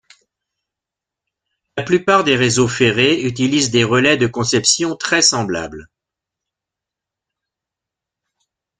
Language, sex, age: French, male, 60-69